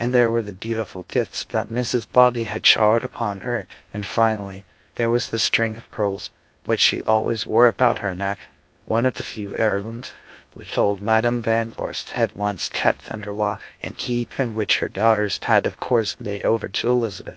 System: TTS, GlowTTS